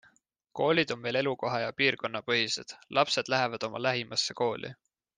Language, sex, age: Estonian, male, 19-29